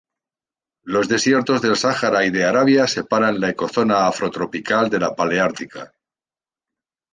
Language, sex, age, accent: Spanish, male, 50-59, España: Centro-Sur peninsular (Madrid, Toledo, Castilla-La Mancha)